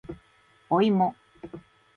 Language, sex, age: Japanese, female, 30-39